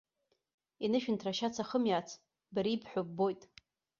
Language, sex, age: Abkhazian, female, 30-39